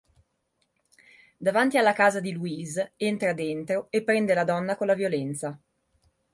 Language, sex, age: Italian, male, 30-39